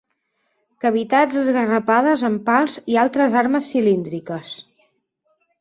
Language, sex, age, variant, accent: Catalan, female, 30-39, Central, Neutre